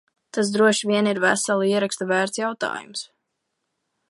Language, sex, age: Latvian, female, under 19